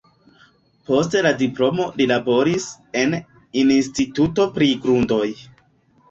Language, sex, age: Esperanto, male, 19-29